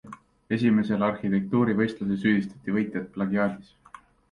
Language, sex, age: Estonian, male, 19-29